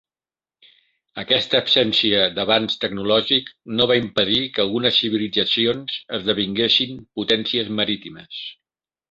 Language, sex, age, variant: Catalan, male, 60-69, Central